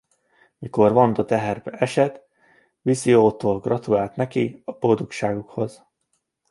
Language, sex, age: Hungarian, male, 19-29